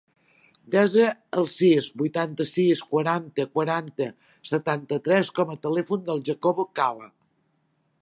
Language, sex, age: Catalan, female, 60-69